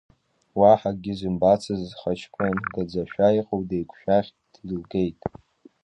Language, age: Abkhazian, under 19